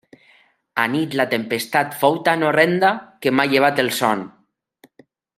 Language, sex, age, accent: Catalan, male, 30-39, valencià